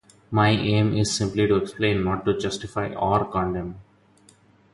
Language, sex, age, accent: English, male, 30-39, India and South Asia (India, Pakistan, Sri Lanka)